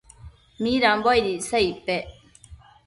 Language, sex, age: Matsés, female, 30-39